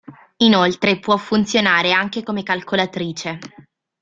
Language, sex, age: Italian, female, 19-29